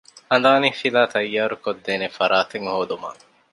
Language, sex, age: Divehi, male, 19-29